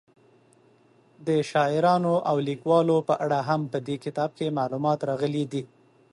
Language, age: Pashto, 30-39